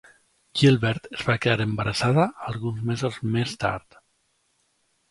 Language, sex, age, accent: Catalan, male, 30-39, valencià